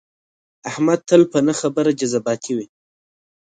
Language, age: Pashto, 30-39